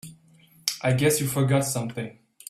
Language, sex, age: English, male, 19-29